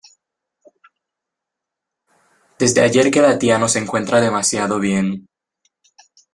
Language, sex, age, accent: Spanish, male, under 19, España: Centro-Sur peninsular (Madrid, Toledo, Castilla-La Mancha)